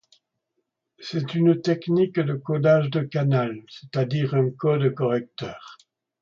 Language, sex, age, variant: French, male, 60-69, Français de métropole